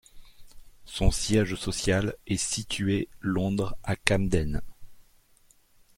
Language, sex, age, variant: French, male, 40-49, Français de métropole